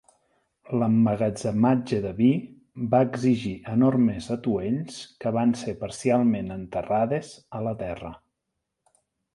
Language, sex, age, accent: Catalan, male, 40-49, central; nord-occidental